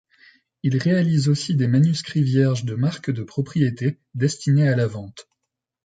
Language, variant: French, Français de métropole